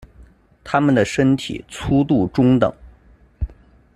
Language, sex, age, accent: Chinese, male, 30-39, 出生地：河南省